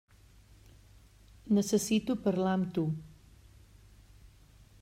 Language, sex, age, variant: Catalan, female, 40-49, Central